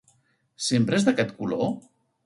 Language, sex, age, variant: Catalan, male, 40-49, Central